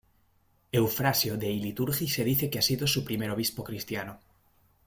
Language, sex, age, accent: Spanish, male, 19-29, España: Norte peninsular (Asturias, Castilla y León, Cantabria, País Vasco, Navarra, Aragón, La Rioja, Guadalajara, Cuenca)